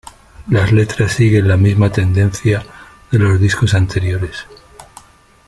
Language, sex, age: Spanish, male, 60-69